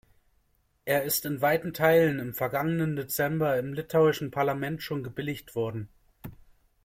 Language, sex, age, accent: German, male, 19-29, Deutschland Deutsch